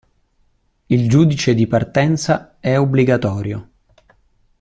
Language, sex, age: Italian, male, 40-49